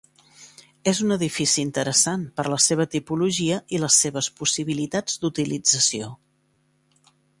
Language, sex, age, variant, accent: Catalan, female, 50-59, Central, central